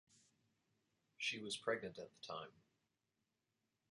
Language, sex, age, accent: English, male, 40-49, United States English